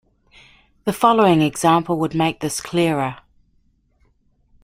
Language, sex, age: English, female, 40-49